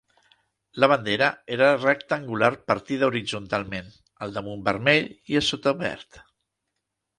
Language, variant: Catalan, Central